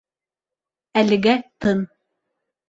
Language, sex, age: Bashkir, female, 19-29